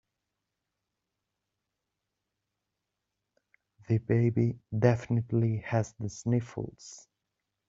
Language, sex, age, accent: English, male, 30-39, England English